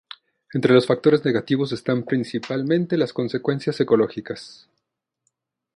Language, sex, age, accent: Spanish, male, 40-49, México